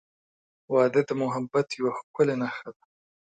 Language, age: Pashto, 30-39